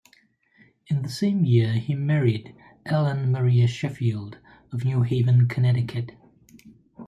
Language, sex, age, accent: English, male, 40-49, England English